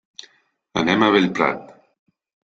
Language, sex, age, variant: Catalan, male, 40-49, Central